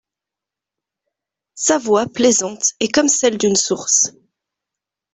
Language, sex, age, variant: French, female, 19-29, Français de métropole